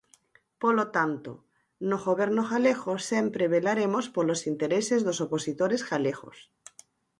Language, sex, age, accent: Galician, female, 50-59, Atlántico (seseo e gheada)